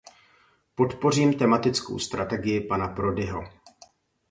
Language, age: Czech, 40-49